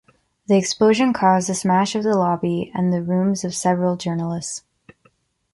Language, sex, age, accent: English, female, 19-29, Canadian English